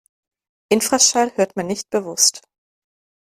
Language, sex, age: German, female, 30-39